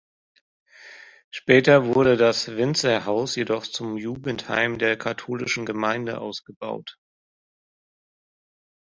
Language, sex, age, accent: German, male, 30-39, Deutschland Deutsch